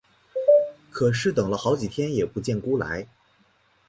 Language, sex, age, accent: Chinese, male, 19-29, 出生地：黑龙江省